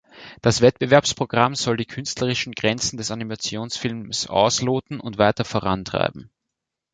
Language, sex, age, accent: German, male, 19-29, Österreichisches Deutsch